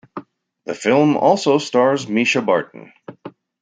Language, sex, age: English, male, 60-69